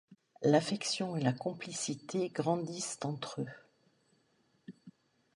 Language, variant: French, Français de métropole